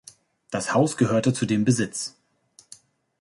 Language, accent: German, Deutschland Deutsch